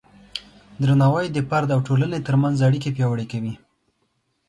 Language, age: Pashto, 19-29